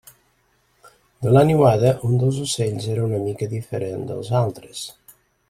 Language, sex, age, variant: Catalan, male, 19-29, Nord-Occidental